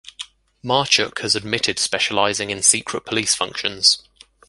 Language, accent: English, England English